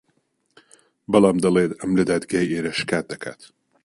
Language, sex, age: Central Kurdish, male, 30-39